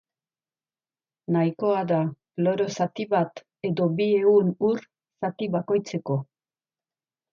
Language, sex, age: Basque, female, 50-59